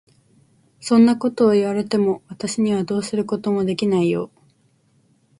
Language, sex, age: Japanese, female, 19-29